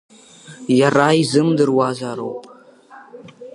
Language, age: Abkhazian, under 19